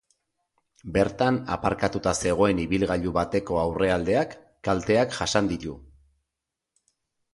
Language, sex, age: Basque, male, 40-49